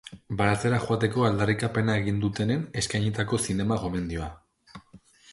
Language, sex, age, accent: Basque, male, 30-39, Mendebalekoa (Araba, Bizkaia, Gipuzkoako mendebaleko herri batzuk)